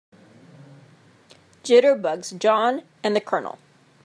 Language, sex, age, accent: English, female, 30-39, United States English